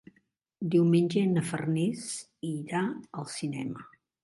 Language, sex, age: Catalan, female, 60-69